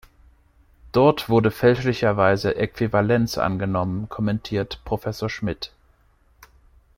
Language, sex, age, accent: German, male, 19-29, Deutschland Deutsch